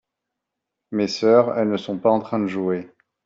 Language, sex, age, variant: French, male, 40-49, Français de métropole